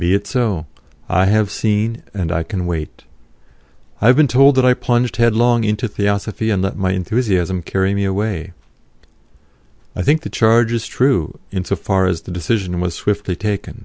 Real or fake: real